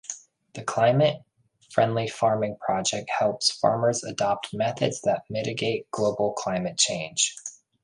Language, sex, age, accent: English, male, 30-39, United States English